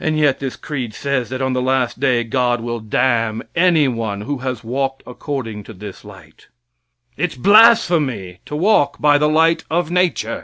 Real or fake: real